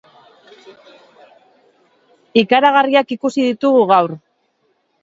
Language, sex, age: Basque, female, 40-49